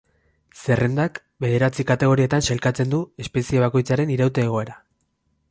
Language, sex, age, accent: Basque, male, 19-29, Erdialdekoa edo Nafarra (Gipuzkoa, Nafarroa)